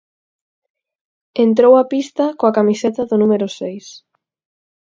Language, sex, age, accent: Galician, female, 19-29, Atlántico (seseo e gheada)